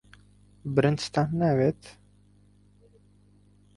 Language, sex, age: Central Kurdish, male, 19-29